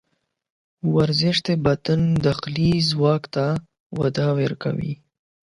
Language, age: Pashto, 19-29